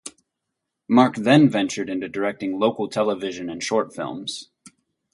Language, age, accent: English, 30-39, United States English